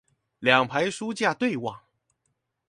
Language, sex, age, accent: Chinese, male, 19-29, 出生地：臺北市